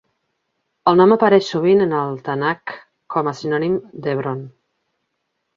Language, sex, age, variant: Catalan, female, 40-49, Central